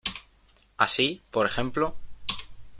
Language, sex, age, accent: Spanish, male, 19-29, España: Norte peninsular (Asturias, Castilla y León, Cantabria, País Vasco, Navarra, Aragón, La Rioja, Guadalajara, Cuenca)